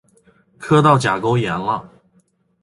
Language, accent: Chinese, 出生地：北京市